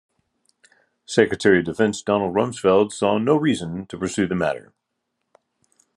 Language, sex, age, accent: English, male, 50-59, United States English